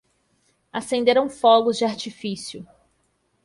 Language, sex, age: Portuguese, female, 30-39